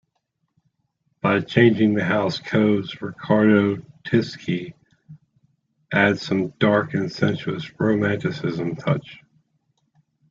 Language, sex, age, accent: English, male, 40-49, United States English